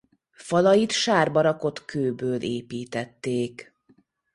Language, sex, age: Hungarian, female, 30-39